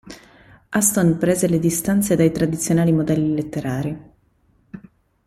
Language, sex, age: Italian, female, 30-39